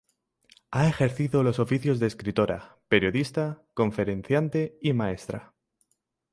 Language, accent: Spanish, España: Centro-Sur peninsular (Madrid, Toledo, Castilla-La Mancha)